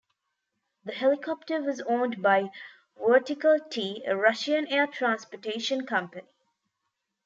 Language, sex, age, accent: English, female, 19-29, India and South Asia (India, Pakistan, Sri Lanka)